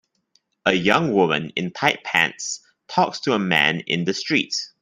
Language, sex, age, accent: English, male, 19-29, Malaysian English